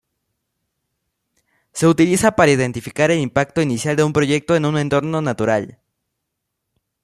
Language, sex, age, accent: Spanish, male, under 19, México